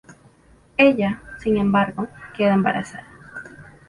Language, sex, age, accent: Spanish, female, under 19, Andino-Pacífico: Colombia, Perú, Ecuador, oeste de Bolivia y Venezuela andina